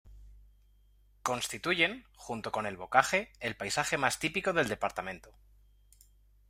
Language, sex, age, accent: Spanish, male, 30-39, España: Centro-Sur peninsular (Madrid, Toledo, Castilla-La Mancha)